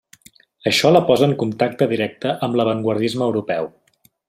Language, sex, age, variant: Catalan, male, 19-29, Central